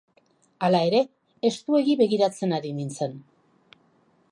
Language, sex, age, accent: Basque, female, 50-59, Mendebalekoa (Araba, Bizkaia, Gipuzkoako mendebaleko herri batzuk)